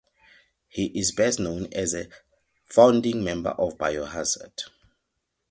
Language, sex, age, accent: English, male, 30-39, Southern African (South Africa, Zimbabwe, Namibia)